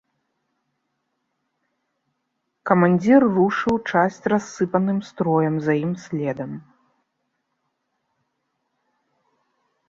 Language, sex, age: Belarusian, female, 30-39